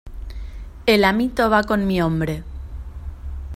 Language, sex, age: Spanish, female, 30-39